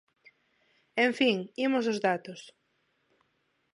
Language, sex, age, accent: Galician, female, 30-39, Neofalante